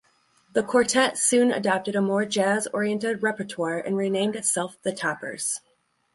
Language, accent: English, United States English